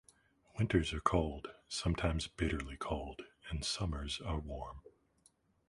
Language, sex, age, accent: English, male, 40-49, United States English